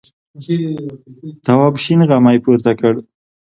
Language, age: Pashto, 30-39